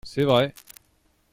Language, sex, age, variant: French, male, 40-49, Français de métropole